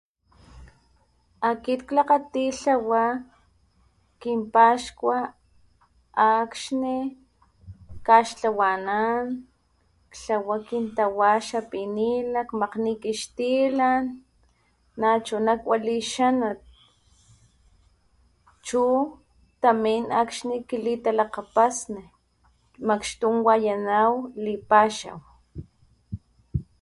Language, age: Papantla Totonac, 30-39